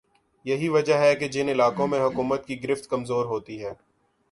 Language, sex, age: Urdu, male, 19-29